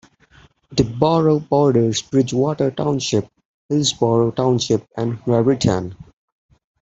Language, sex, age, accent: English, male, under 19, India and South Asia (India, Pakistan, Sri Lanka)